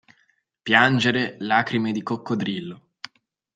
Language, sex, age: Italian, male, 30-39